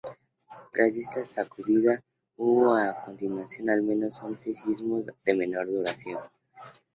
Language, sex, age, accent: Spanish, male, under 19, México